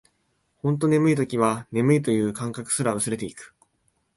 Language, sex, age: Japanese, male, 19-29